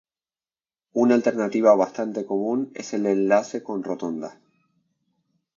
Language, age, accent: Spanish, 19-29, Rioplatense: Argentina, Uruguay, este de Bolivia, Paraguay